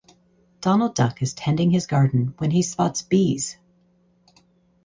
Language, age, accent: English, 40-49, United States English